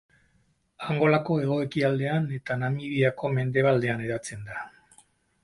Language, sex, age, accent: Basque, male, 60-69, Mendebalekoa (Araba, Bizkaia, Gipuzkoako mendebaleko herri batzuk)